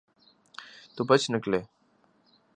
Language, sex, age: Urdu, male, 19-29